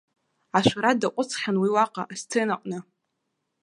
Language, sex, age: Abkhazian, female, 19-29